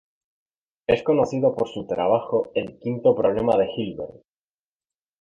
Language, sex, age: Spanish, male, 19-29